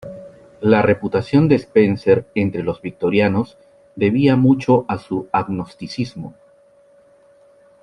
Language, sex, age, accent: Spanish, male, 40-49, Andino-Pacífico: Colombia, Perú, Ecuador, oeste de Bolivia y Venezuela andina